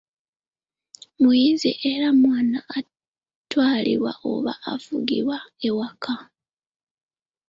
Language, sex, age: Ganda, female, under 19